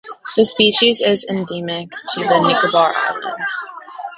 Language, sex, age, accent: English, female, under 19, United States English